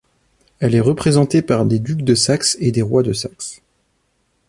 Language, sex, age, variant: French, male, 30-39, Français de métropole